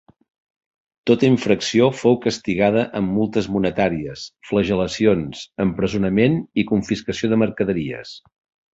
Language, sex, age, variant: Catalan, male, 60-69, Central